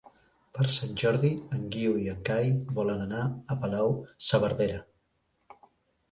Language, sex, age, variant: Catalan, male, 40-49, Central